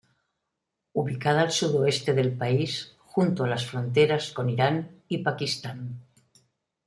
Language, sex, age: Spanish, female, 70-79